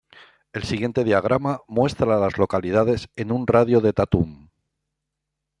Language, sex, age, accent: Spanish, male, 60-69, España: Centro-Sur peninsular (Madrid, Toledo, Castilla-La Mancha)